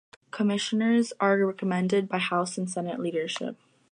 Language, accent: English, United States English